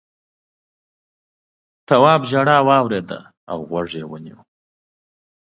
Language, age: Pashto, 30-39